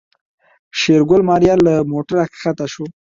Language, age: Pashto, 19-29